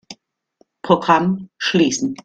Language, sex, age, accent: German, female, 50-59, Deutschland Deutsch